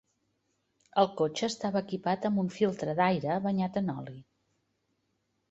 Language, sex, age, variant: Catalan, female, 60-69, Central